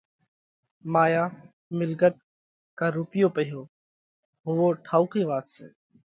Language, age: Parkari Koli, 19-29